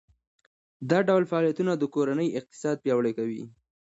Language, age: Pashto, 19-29